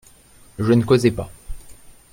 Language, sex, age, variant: French, male, 19-29, Français de métropole